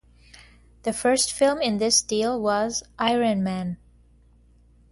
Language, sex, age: English, female, 30-39